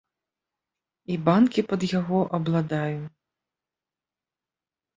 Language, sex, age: Belarusian, female, 30-39